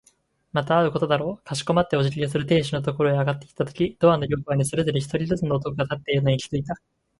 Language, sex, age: Japanese, male, 19-29